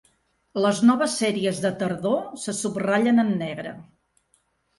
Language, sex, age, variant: Catalan, female, 60-69, Central